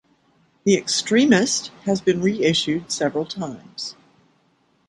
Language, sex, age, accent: English, female, 60-69, United States English